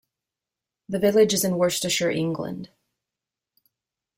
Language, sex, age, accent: English, female, 30-39, United States English